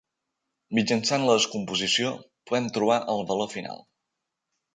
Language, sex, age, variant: Catalan, male, 19-29, Balear